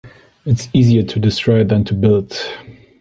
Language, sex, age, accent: English, male, 19-29, United States English